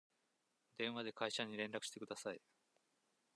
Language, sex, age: Japanese, male, 40-49